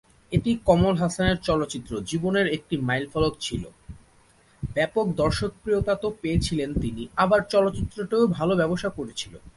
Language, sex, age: Bengali, male, 19-29